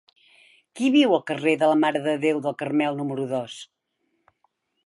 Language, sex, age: Catalan, female, 60-69